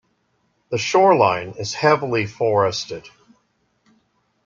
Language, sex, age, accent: English, male, 40-49, United States English